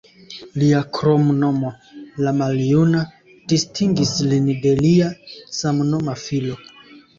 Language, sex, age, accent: Esperanto, male, 19-29, Internacia